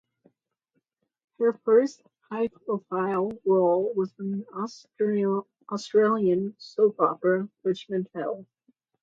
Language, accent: English, United States English